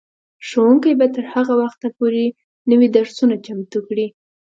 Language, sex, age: Pashto, female, under 19